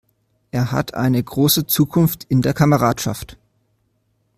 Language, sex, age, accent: German, male, 19-29, Deutschland Deutsch